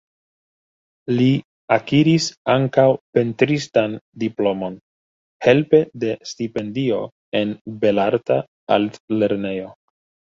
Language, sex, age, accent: Esperanto, male, 30-39, Internacia